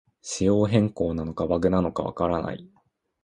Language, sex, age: Japanese, male, 19-29